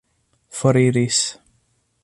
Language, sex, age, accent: Esperanto, male, 30-39, Internacia